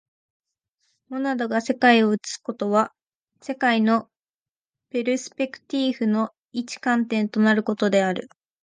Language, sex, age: Japanese, female, 19-29